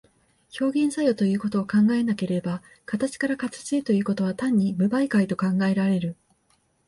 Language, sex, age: Japanese, female, 40-49